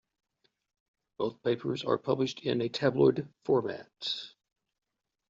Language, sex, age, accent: English, male, 40-49, United States English